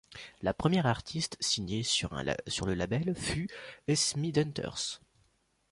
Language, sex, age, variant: French, male, 19-29, Français de métropole